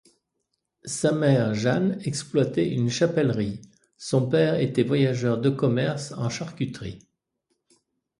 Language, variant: French, Français de métropole